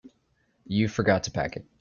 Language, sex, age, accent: English, male, 19-29, United States English